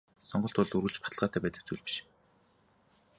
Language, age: Mongolian, 19-29